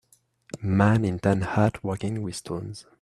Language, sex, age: English, male, 19-29